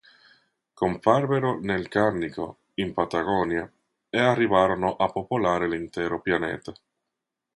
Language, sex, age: Italian, male, 30-39